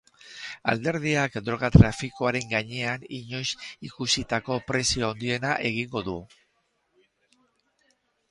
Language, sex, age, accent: Basque, male, 60-69, Erdialdekoa edo Nafarra (Gipuzkoa, Nafarroa)